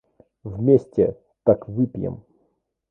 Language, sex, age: Russian, male, 19-29